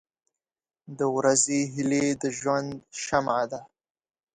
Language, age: Pashto, under 19